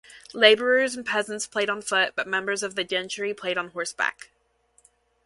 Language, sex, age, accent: English, female, 19-29, United States English